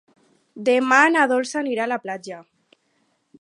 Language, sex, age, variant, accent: Catalan, female, under 19, Alacantí, valencià